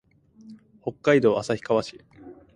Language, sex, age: Japanese, male, 19-29